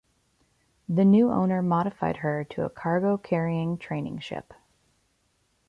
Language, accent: English, United States English